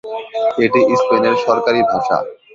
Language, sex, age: Bengali, male, 19-29